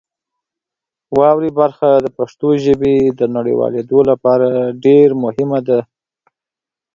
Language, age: Pashto, 30-39